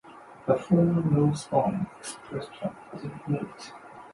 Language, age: English, 30-39